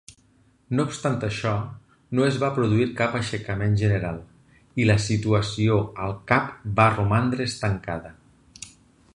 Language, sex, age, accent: Catalan, male, 40-49, valencià